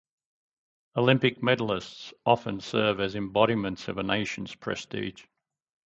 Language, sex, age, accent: English, male, 60-69, Australian English